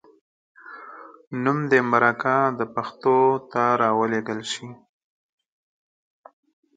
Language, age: Pashto, 30-39